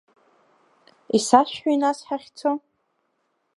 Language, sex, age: Abkhazian, female, under 19